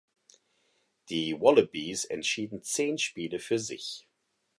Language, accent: German, Deutschland Deutsch